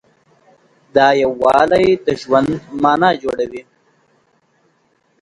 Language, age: Pashto, 19-29